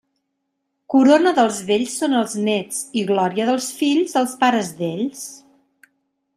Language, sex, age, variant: Catalan, female, 40-49, Central